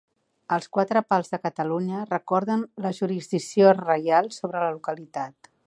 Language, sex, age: Catalan, female, 60-69